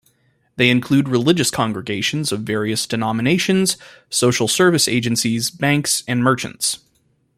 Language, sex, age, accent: English, male, 19-29, United States English